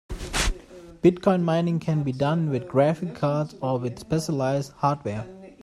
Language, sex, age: English, male, 19-29